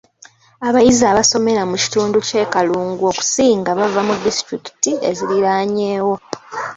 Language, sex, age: Ganda, female, 19-29